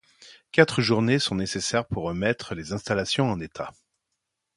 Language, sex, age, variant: French, male, 40-49, Français de métropole